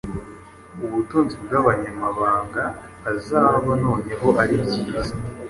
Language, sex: Kinyarwanda, male